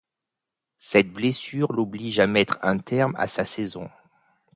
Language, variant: French, Français de métropole